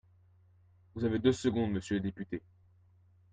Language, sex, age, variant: French, male, under 19, Français de métropole